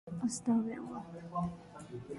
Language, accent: English, England English